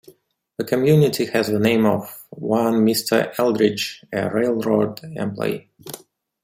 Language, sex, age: English, male, 30-39